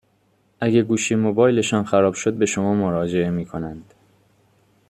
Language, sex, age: Persian, male, 19-29